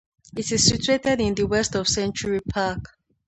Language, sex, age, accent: English, female, 19-29, England English